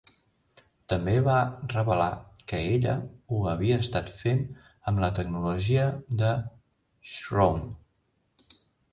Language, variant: Catalan, Central